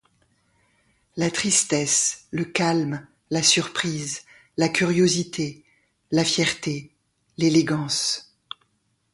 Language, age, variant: French, 60-69, Français de métropole